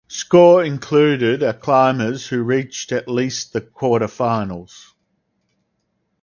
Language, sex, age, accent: English, male, 50-59, Australian English